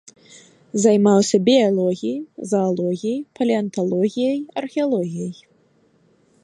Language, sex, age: Belarusian, female, 19-29